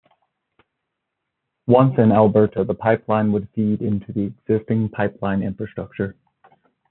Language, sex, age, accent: English, male, 30-39, United States English